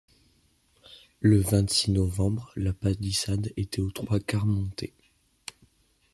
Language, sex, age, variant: French, male, under 19, Français de métropole